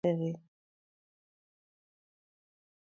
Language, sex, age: English, female, 19-29